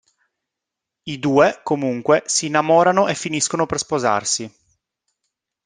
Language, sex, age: Italian, male, 30-39